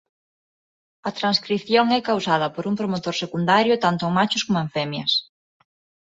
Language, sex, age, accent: Galician, female, 19-29, Neofalante